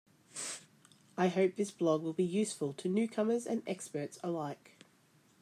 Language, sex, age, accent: English, female, 40-49, Australian English